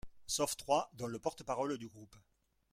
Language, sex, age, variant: French, male, 50-59, Français de métropole